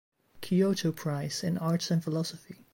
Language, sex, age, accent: English, female, 30-39, United States English